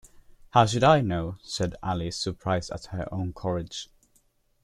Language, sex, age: English, male, under 19